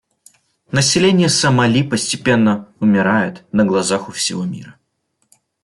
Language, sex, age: Russian, male, 19-29